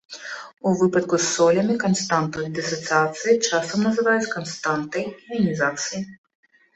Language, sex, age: Belarusian, female, 19-29